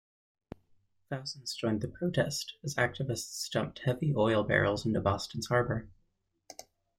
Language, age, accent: English, 19-29, United States English